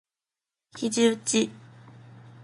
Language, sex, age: Japanese, female, 19-29